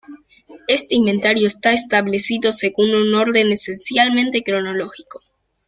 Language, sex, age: Spanish, male, under 19